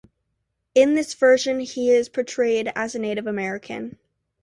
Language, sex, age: English, female, under 19